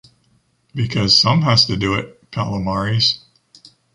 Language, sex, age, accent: English, male, 50-59, United States English